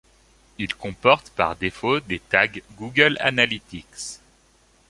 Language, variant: French, Français de métropole